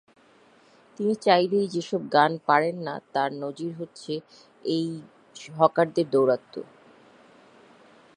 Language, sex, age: Bengali, female, 30-39